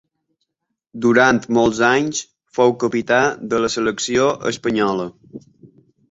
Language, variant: Catalan, Balear